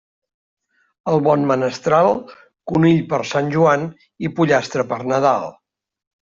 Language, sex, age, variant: Catalan, male, 60-69, Central